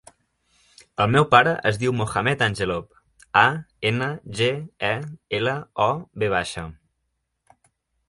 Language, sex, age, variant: Catalan, male, 19-29, Central